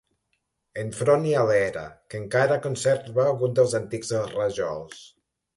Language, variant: Catalan, Nord-Occidental